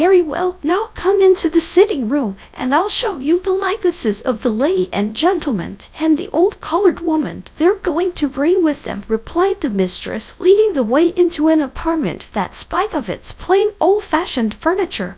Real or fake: fake